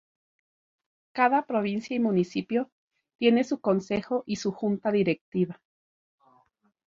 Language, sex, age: Spanish, male, 40-49